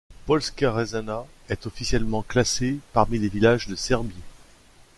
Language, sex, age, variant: French, male, 40-49, Français de métropole